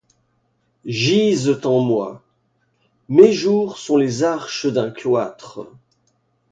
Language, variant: French, Français de métropole